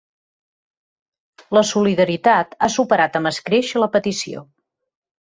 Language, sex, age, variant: Catalan, female, 40-49, Central